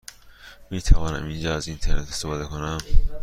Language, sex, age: Persian, male, 30-39